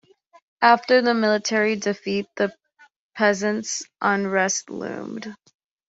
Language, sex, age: English, female, 19-29